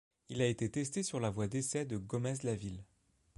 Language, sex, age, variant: French, male, 30-39, Français de métropole